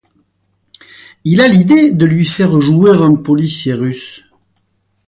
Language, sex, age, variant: French, male, 50-59, Français de métropole